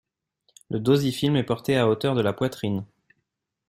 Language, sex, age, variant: French, male, 19-29, Français de métropole